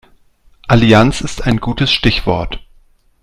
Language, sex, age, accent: German, male, 40-49, Deutschland Deutsch